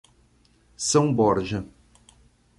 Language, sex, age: Portuguese, male, 60-69